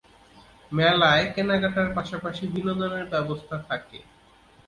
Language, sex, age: Bengali, male, 30-39